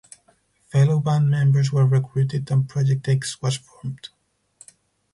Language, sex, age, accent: English, male, 19-29, United States English; England English